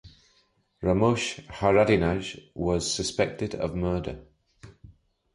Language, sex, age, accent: English, male, 30-39, England English